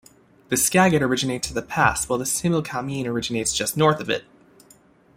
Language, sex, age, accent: English, male, under 19, United States English